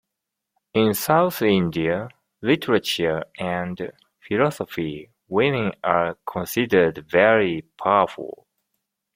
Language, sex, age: English, male, 50-59